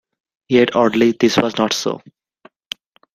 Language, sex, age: English, male, 19-29